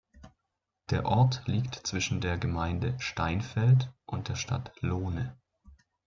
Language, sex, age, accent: German, male, 19-29, Deutschland Deutsch